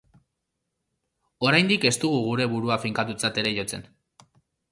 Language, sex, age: Basque, male, 19-29